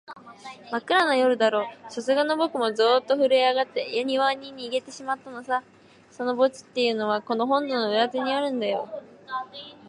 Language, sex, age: Japanese, female, under 19